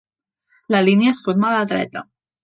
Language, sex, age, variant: Catalan, female, 19-29, Central